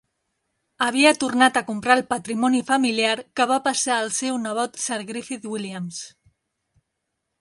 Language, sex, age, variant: Catalan, female, 40-49, Central